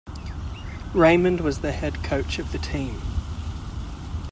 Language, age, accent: English, 30-39, Australian English